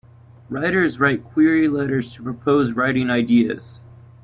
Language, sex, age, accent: English, female, 19-29, United States English